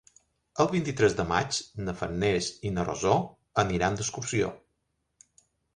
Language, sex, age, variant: Catalan, male, 50-59, Balear